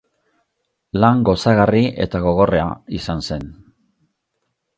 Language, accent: Basque, Mendebalekoa (Araba, Bizkaia, Gipuzkoako mendebaleko herri batzuk)